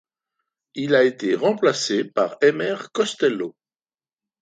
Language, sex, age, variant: French, male, 60-69, Français de métropole